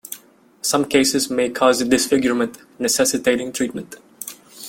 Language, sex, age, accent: English, male, 19-29, United States English